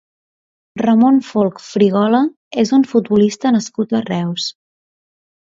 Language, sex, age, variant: Catalan, female, 19-29, Central